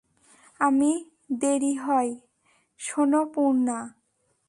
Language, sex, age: Bengali, female, 19-29